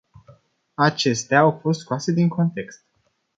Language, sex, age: Romanian, male, 19-29